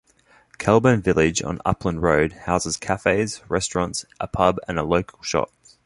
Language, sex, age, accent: English, male, 19-29, Australian English